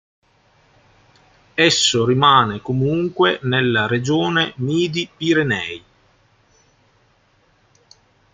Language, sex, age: Italian, male, 50-59